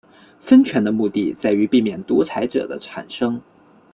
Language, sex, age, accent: Chinese, male, 19-29, 出生地：广东省